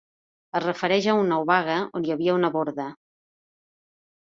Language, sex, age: Catalan, female, 40-49